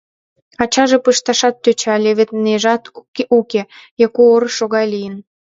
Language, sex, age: Mari, female, 19-29